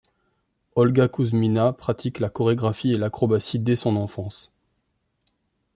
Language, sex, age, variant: French, male, 30-39, Français de métropole